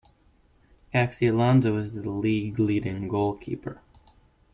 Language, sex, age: English, male, under 19